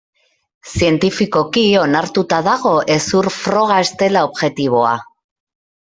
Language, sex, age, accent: Basque, female, 30-39, Mendebalekoa (Araba, Bizkaia, Gipuzkoako mendebaleko herri batzuk)